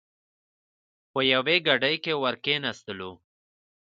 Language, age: Pashto, 19-29